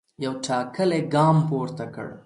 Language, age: Pashto, 30-39